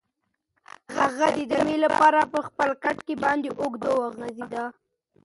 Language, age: Pashto, 19-29